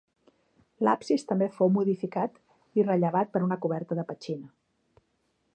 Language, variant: Catalan, Central